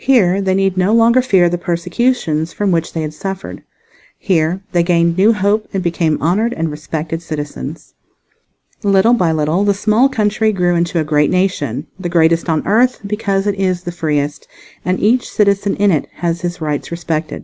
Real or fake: real